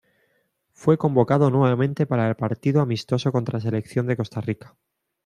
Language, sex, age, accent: Spanish, male, 30-39, España: Centro-Sur peninsular (Madrid, Toledo, Castilla-La Mancha)